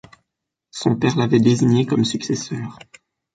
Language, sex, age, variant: French, male, 19-29, Français de métropole